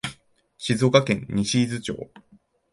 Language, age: Japanese, 19-29